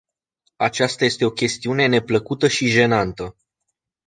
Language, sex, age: Romanian, male, 19-29